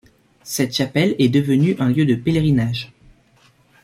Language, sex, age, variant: French, male, 19-29, Français de métropole